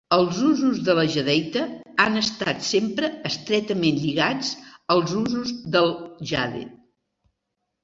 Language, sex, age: Catalan, female, 70-79